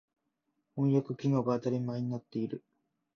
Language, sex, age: Japanese, male, 19-29